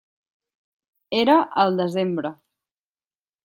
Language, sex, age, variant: Catalan, female, under 19, Central